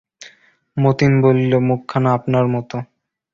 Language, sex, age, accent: Bengali, male, under 19, শুদ্ধ